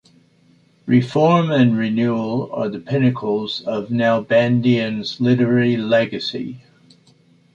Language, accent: English, Australian English